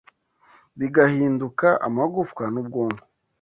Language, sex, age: Kinyarwanda, male, 19-29